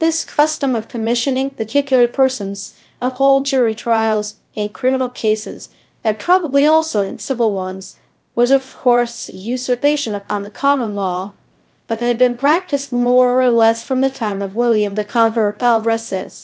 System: TTS, VITS